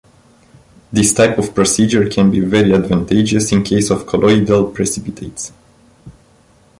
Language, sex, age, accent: English, male, 19-29, England English